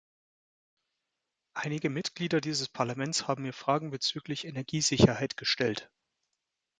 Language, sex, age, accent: German, male, 19-29, Deutschland Deutsch